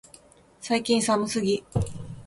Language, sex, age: Japanese, female, 30-39